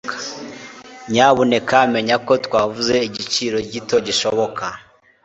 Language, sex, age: Kinyarwanda, male, 19-29